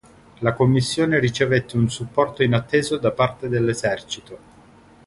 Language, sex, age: Italian, male, 30-39